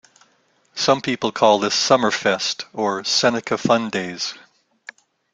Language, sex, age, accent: English, male, 60-69, United States English